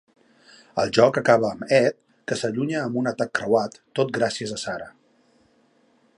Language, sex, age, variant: Catalan, male, 40-49, Central